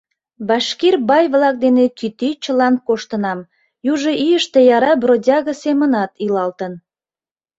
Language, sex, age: Mari, female, 40-49